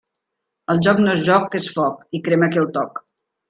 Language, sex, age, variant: Catalan, female, 50-59, Central